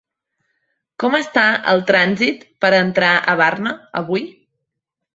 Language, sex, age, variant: Catalan, male, 30-39, Central